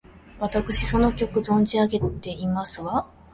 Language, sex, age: Japanese, female, 19-29